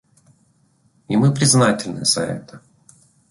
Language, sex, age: Russian, male, 40-49